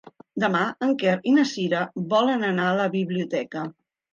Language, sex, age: Catalan, female, 50-59